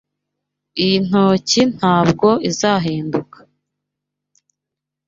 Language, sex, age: Kinyarwanda, female, 19-29